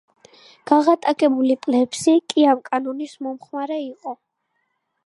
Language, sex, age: Georgian, female, 19-29